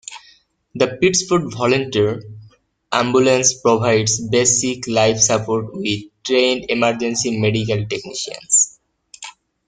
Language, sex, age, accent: English, male, 19-29, United States English